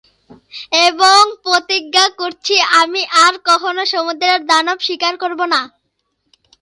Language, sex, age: Bengali, male, under 19